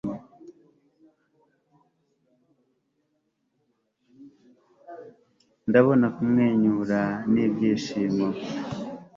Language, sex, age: Kinyarwanda, male, 40-49